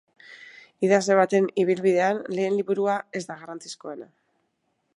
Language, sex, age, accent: Basque, female, 40-49, Mendebalekoa (Araba, Bizkaia, Gipuzkoako mendebaleko herri batzuk)